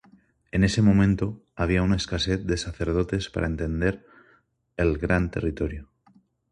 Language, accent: Spanish, España: Centro-Sur peninsular (Madrid, Toledo, Castilla-La Mancha)